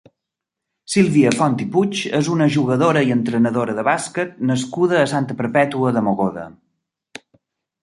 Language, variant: Catalan, Balear